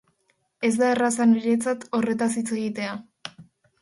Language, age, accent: Basque, under 19, Mendebalekoa (Araba, Bizkaia, Gipuzkoako mendebaleko herri batzuk)